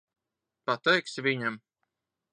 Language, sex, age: Latvian, male, 30-39